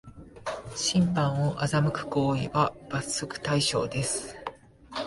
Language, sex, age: Japanese, male, 19-29